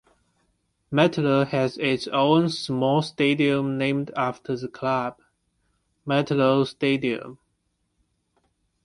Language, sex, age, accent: English, male, 19-29, United States English